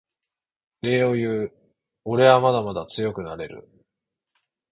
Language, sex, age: Japanese, male, 40-49